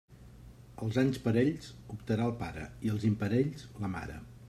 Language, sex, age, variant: Catalan, male, 50-59, Central